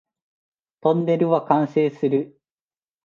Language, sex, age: Japanese, male, 19-29